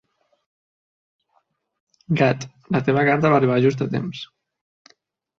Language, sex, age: Catalan, male, 19-29